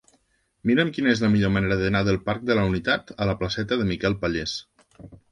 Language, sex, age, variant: Catalan, male, 30-39, Nord-Occidental